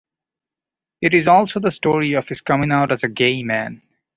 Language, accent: English, India and South Asia (India, Pakistan, Sri Lanka)